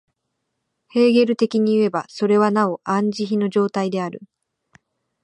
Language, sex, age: Japanese, female, 19-29